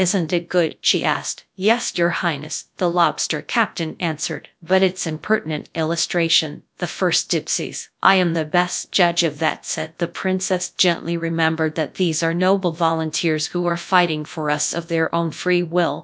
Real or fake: fake